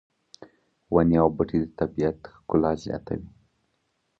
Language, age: Pashto, 19-29